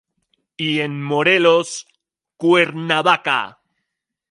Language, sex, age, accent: Spanish, male, 30-39, Andino-Pacífico: Colombia, Perú, Ecuador, oeste de Bolivia y Venezuela andina